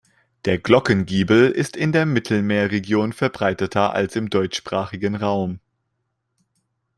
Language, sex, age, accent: German, male, 19-29, Deutschland Deutsch